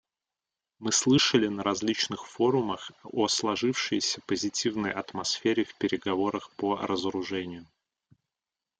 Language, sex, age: Russian, male, 30-39